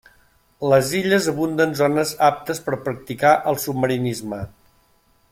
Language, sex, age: Catalan, male, 60-69